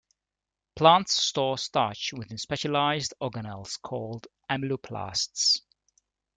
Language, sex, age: English, male, 30-39